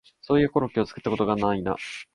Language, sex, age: Japanese, male, 19-29